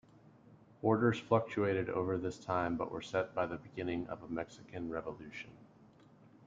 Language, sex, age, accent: English, male, 30-39, United States English